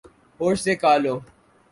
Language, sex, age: Urdu, male, 19-29